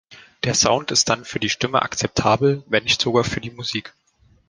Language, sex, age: German, male, 19-29